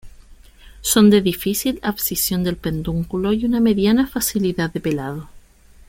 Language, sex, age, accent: Spanish, female, 19-29, Chileno: Chile, Cuyo